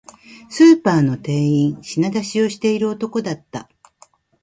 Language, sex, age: Japanese, female, 50-59